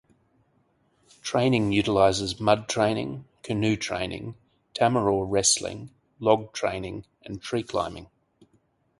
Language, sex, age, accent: English, male, 40-49, Australian English